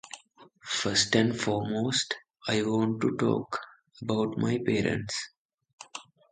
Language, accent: English, India and South Asia (India, Pakistan, Sri Lanka)